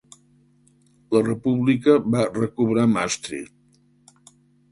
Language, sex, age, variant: Catalan, male, 70-79, Central